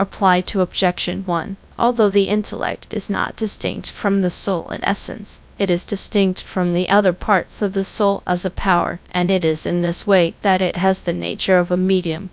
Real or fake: fake